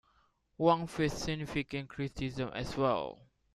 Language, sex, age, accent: English, male, 19-29, Malaysian English